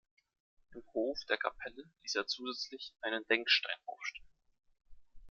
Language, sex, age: German, male, 19-29